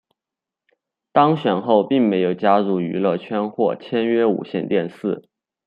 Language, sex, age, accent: Chinese, male, 19-29, 出生地：四川省